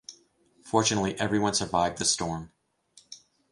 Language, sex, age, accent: English, male, 50-59, United States English